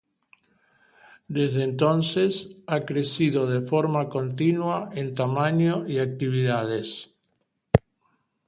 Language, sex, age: Spanish, male, 70-79